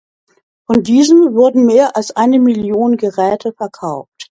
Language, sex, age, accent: German, female, 60-69, Deutschland Deutsch